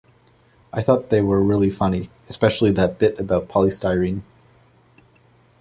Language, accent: English, Canadian English